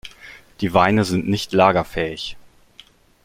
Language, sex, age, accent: German, male, 19-29, Deutschland Deutsch